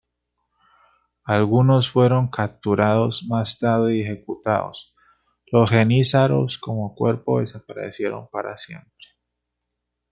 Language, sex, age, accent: Spanish, male, 30-39, Andino-Pacífico: Colombia, Perú, Ecuador, oeste de Bolivia y Venezuela andina